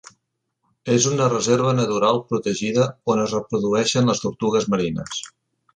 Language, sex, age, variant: Catalan, male, 60-69, Central